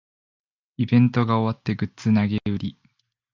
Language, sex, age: Japanese, male, 19-29